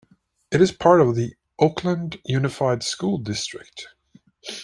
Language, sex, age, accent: English, male, 40-49, United States English